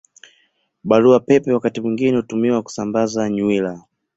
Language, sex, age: Swahili, male, 19-29